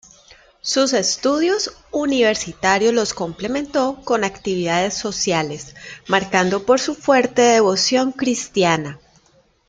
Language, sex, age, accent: Spanish, female, 30-39, Andino-Pacífico: Colombia, Perú, Ecuador, oeste de Bolivia y Venezuela andina